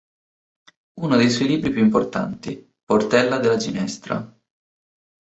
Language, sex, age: Italian, male, 19-29